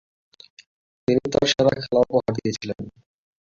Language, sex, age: Bengali, male, 19-29